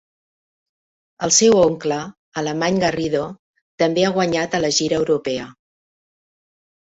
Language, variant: Catalan, Central